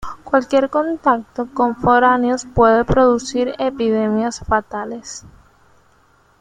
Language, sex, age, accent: Spanish, female, under 19, Caribe: Cuba, Venezuela, Puerto Rico, República Dominicana, Panamá, Colombia caribeña, México caribeño, Costa del golfo de México